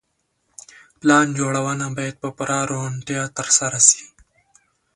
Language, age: Pashto, 19-29